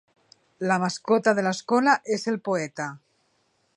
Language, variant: Catalan, Central